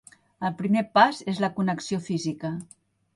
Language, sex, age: Catalan, female, 60-69